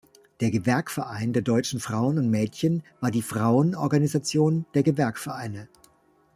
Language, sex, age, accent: German, male, 40-49, Deutschland Deutsch